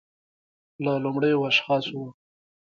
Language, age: Pashto, 30-39